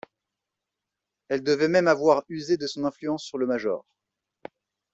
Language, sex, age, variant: French, male, 30-39, Français de métropole